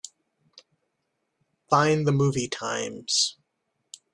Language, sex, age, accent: English, male, 30-39, United States English